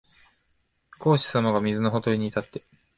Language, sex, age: Japanese, male, 19-29